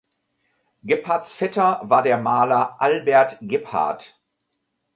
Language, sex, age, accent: German, male, 50-59, Deutschland Deutsch